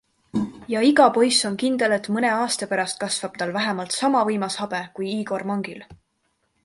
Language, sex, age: Estonian, female, 19-29